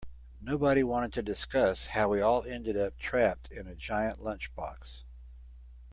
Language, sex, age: English, male, 70-79